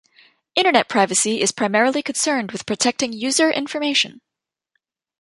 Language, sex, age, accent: English, female, 19-29, United States English